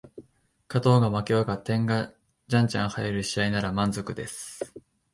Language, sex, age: Japanese, male, 19-29